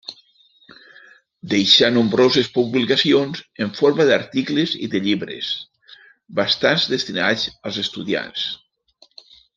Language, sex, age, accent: Catalan, male, 50-59, valencià